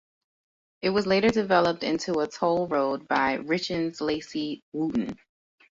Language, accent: English, United States English